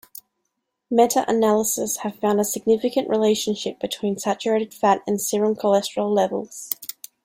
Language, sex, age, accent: English, female, 19-29, Australian English